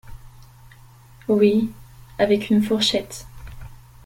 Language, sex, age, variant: French, female, under 19, Français de métropole